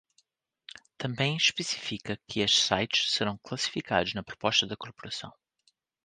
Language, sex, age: Portuguese, male, 40-49